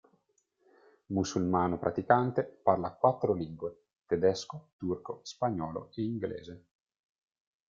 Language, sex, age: Italian, male, 19-29